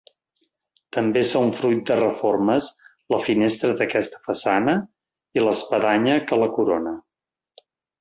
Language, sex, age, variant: Catalan, male, 50-59, Central